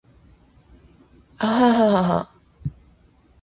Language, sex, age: English, female, 19-29